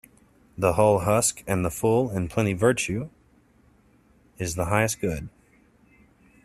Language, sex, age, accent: English, male, 30-39, United States English